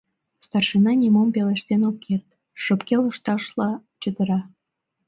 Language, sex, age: Mari, female, under 19